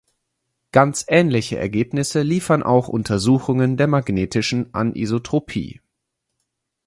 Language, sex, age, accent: German, male, 30-39, Deutschland Deutsch